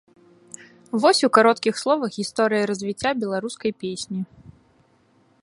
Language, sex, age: Belarusian, female, 19-29